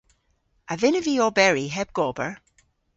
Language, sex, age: Cornish, female, 40-49